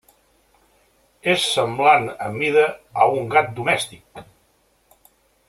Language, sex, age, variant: Catalan, male, 60-69, Central